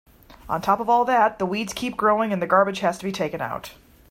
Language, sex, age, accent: English, female, 30-39, United States English